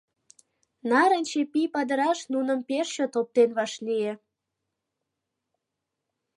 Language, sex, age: Mari, female, 19-29